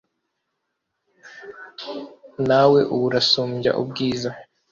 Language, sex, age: Kinyarwanda, male, 19-29